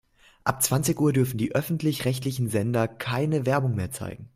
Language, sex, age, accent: German, male, 19-29, Deutschland Deutsch